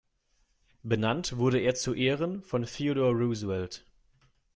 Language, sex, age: German, male, 19-29